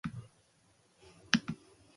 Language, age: Basque, under 19